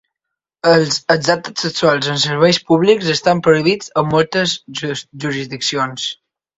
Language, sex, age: Catalan, male, under 19